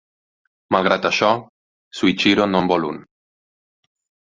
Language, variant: Catalan, Central